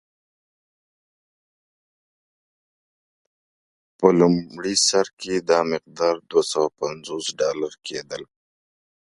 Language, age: Pashto, 30-39